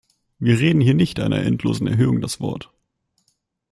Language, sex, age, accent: German, male, 19-29, Deutschland Deutsch